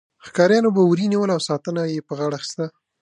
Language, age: Pashto, 19-29